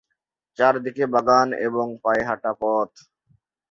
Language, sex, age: Bengali, male, 19-29